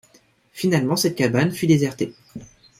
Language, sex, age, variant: French, male, 19-29, Français de métropole